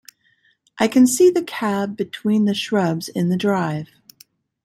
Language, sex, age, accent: English, female, 50-59, United States English